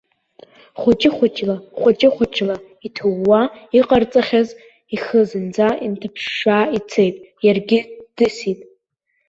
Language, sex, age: Abkhazian, female, under 19